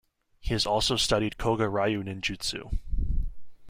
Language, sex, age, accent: English, male, 19-29, United States English